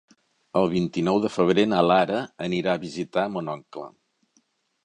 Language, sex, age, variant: Catalan, male, 60-69, Central